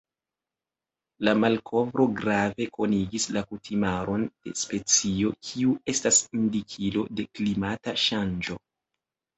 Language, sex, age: Esperanto, male, 19-29